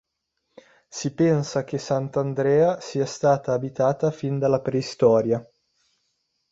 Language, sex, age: Italian, male, 19-29